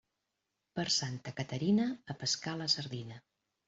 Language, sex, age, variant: Catalan, female, 50-59, Central